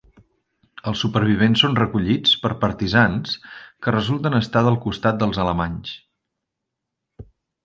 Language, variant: Catalan, Central